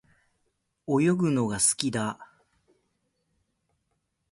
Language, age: Japanese, 50-59